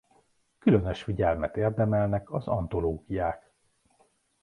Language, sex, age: Hungarian, male, 30-39